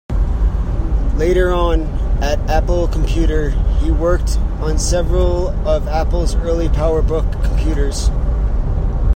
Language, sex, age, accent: English, male, 30-39, United States English